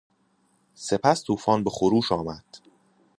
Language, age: Persian, 30-39